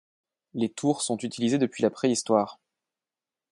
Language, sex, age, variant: French, male, 30-39, Français de métropole